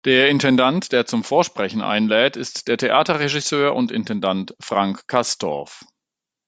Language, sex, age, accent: German, male, 40-49, Deutschland Deutsch